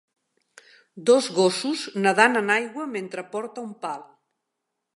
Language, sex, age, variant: Catalan, female, 50-59, Central